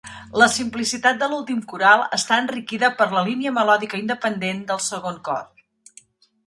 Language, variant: Catalan, Central